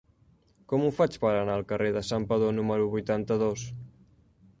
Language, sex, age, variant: Catalan, male, 19-29, Central